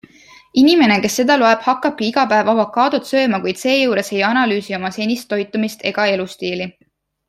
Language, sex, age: Estonian, female, 19-29